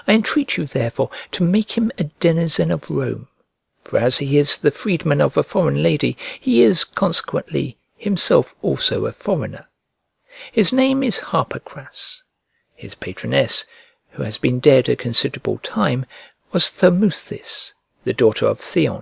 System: none